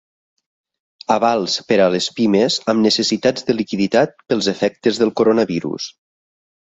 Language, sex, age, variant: Catalan, male, 30-39, Nord-Occidental